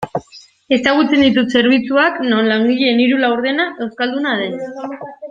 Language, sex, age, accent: Basque, male, under 19, Mendebalekoa (Araba, Bizkaia, Gipuzkoako mendebaleko herri batzuk)